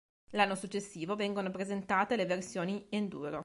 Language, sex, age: Italian, female, 30-39